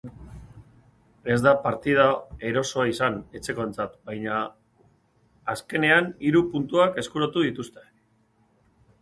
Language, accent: Basque, Mendebalekoa (Araba, Bizkaia, Gipuzkoako mendebaleko herri batzuk)